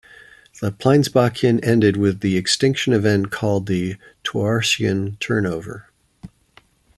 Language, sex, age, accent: English, male, 50-59, Canadian English